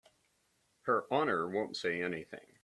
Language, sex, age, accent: English, male, 70-79, United States English